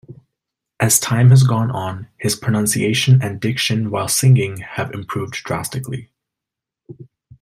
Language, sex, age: English, male, 19-29